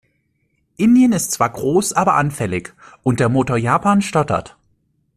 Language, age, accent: German, 19-29, Deutschland Deutsch